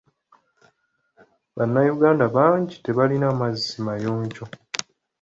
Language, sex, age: Ganda, male, 19-29